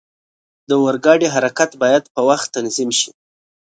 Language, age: Pashto, 30-39